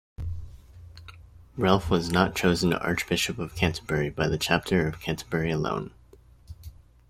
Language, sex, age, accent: English, male, 19-29, United States English